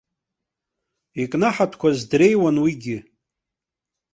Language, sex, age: Abkhazian, male, 30-39